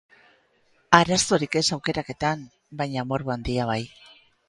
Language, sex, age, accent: Basque, female, 50-59, Erdialdekoa edo Nafarra (Gipuzkoa, Nafarroa)